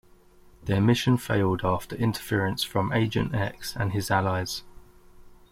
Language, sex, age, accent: English, male, 30-39, England English